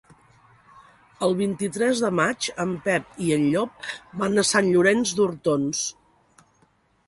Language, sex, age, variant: Catalan, female, 50-59, Central